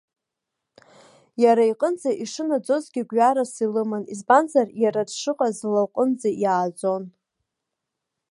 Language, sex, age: Abkhazian, female, 19-29